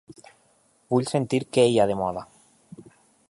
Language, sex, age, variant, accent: Catalan, male, 19-29, Valencià meridional, valencià